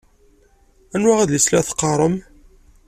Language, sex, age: Kabyle, male, 40-49